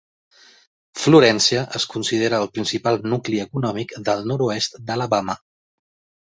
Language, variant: Catalan, Central